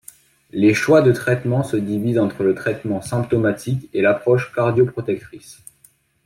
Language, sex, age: French, male, under 19